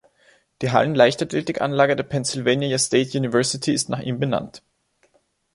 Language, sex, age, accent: German, male, 19-29, Österreichisches Deutsch